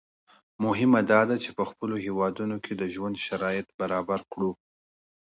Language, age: Pashto, 40-49